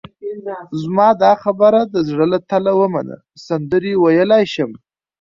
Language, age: Pashto, 30-39